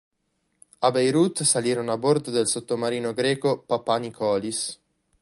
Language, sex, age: Italian, male, 19-29